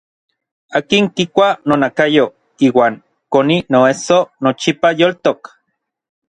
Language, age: Orizaba Nahuatl, 30-39